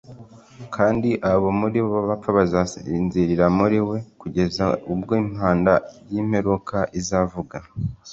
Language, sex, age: Kinyarwanda, male, 19-29